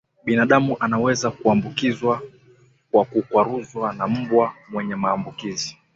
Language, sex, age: Swahili, male, 19-29